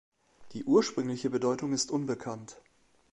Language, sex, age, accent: German, male, 40-49, Deutschland Deutsch